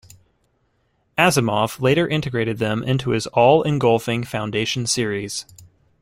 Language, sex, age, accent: English, male, 19-29, United States English